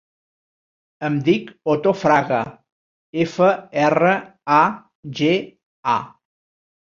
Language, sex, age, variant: Catalan, male, 50-59, Central